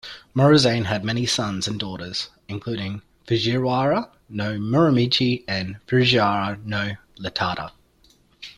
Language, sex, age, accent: English, male, 19-29, Australian English